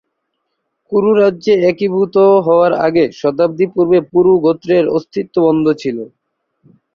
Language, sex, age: Bengali, male, 19-29